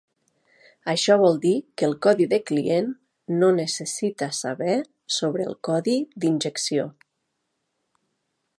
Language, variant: Catalan, Nord-Occidental